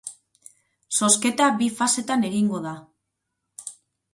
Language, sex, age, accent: Basque, female, 40-49, Mendebalekoa (Araba, Bizkaia, Gipuzkoako mendebaleko herri batzuk)